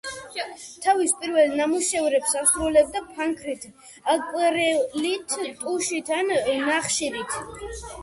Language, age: Georgian, 30-39